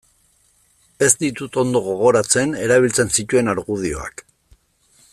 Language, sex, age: Basque, male, 50-59